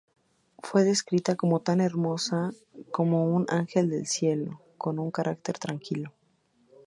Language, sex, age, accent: Spanish, female, 19-29, México